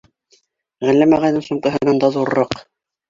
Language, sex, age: Bashkir, female, 60-69